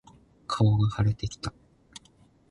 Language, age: Japanese, 19-29